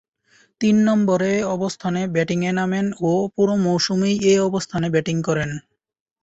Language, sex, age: Bengali, male, 19-29